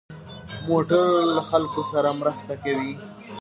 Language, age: Pashto, 19-29